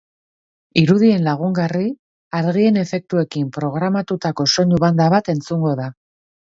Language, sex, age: Basque, female, 40-49